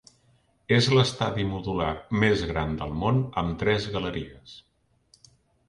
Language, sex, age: Catalan, male, 50-59